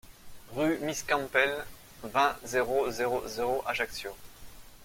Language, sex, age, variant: French, male, 30-39, Français de métropole